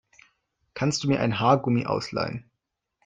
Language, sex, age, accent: German, male, 19-29, Deutschland Deutsch